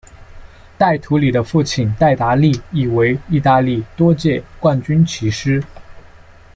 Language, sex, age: Chinese, male, 19-29